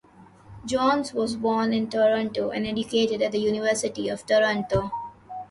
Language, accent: English, India and South Asia (India, Pakistan, Sri Lanka)